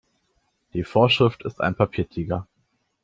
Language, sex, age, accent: German, male, 19-29, Deutschland Deutsch